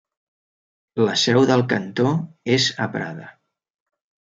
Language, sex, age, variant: Catalan, male, 30-39, Central